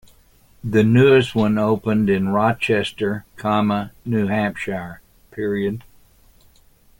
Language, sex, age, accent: English, male, 80-89, United States English